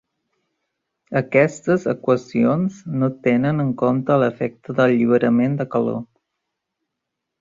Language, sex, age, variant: Catalan, male, 30-39, Central